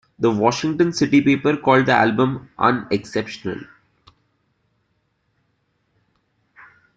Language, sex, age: English, male, 19-29